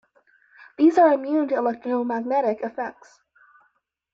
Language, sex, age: English, female, 19-29